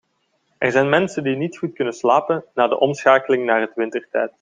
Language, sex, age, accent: Dutch, male, 19-29, Belgisch Nederlands